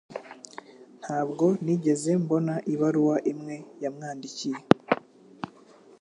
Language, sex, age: Kinyarwanda, male, 19-29